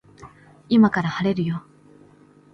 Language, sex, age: Japanese, female, 19-29